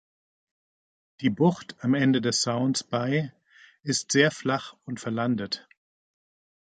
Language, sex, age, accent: German, male, 50-59, Deutschland Deutsch